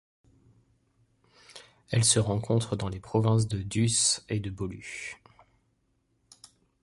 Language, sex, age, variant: French, male, 30-39, Français de métropole